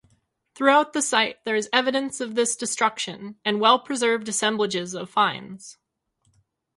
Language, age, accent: English, 19-29, United States English